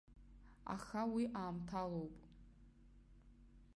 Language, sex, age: Abkhazian, female, 19-29